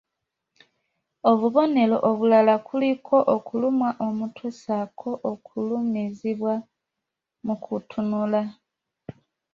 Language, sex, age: Ganda, female, 19-29